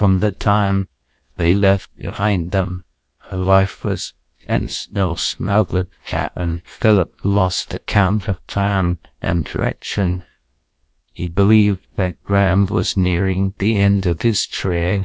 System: TTS, GlowTTS